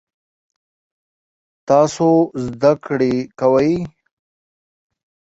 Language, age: Pashto, 30-39